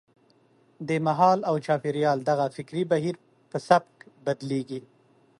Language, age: Pashto, 30-39